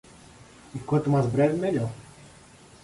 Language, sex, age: Portuguese, male, 40-49